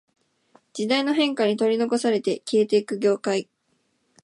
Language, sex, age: Japanese, female, 19-29